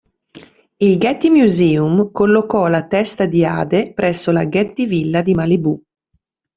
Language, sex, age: Italian, female, 40-49